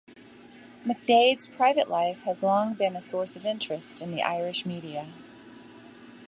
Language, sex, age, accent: English, female, 60-69, United States English